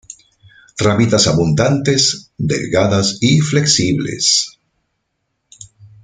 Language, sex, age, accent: Spanish, male, 50-59, Caribe: Cuba, Venezuela, Puerto Rico, República Dominicana, Panamá, Colombia caribeña, México caribeño, Costa del golfo de México